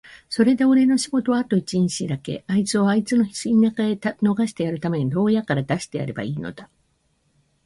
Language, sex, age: Japanese, female, 50-59